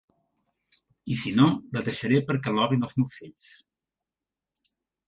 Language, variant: Catalan, Central